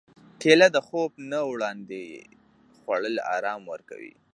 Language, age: Pashto, under 19